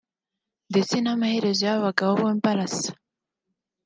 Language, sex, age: Kinyarwanda, female, under 19